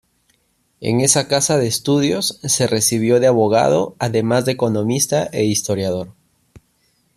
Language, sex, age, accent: Spanish, male, 19-29, Andino-Pacífico: Colombia, Perú, Ecuador, oeste de Bolivia y Venezuela andina